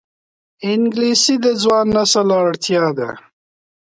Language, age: Pashto, 19-29